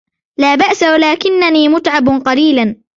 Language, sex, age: Arabic, female, 19-29